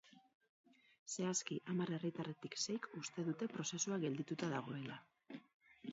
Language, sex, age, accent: Basque, female, 40-49, Mendebalekoa (Araba, Bizkaia, Gipuzkoako mendebaleko herri batzuk)